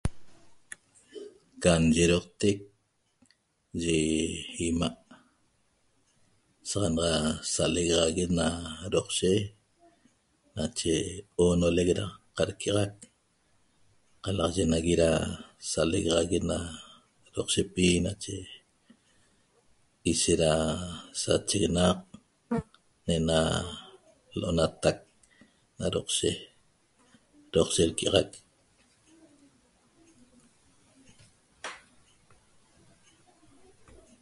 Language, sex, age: Toba, female, 50-59